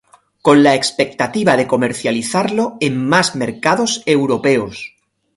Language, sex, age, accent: Spanish, male, 50-59, España: Sur peninsular (Andalucia, Extremadura, Murcia)